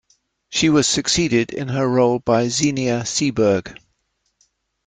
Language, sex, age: English, male, 70-79